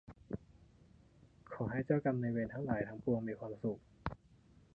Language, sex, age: Thai, male, under 19